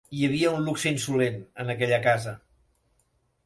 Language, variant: Catalan, Central